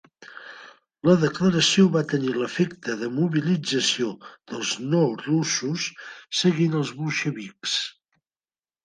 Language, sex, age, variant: Catalan, male, 50-59, Central